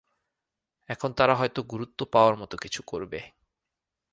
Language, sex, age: Bengali, male, 30-39